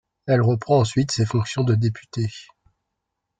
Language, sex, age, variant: French, male, 19-29, Français de métropole